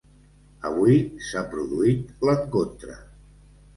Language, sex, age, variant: Catalan, male, 60-69, Central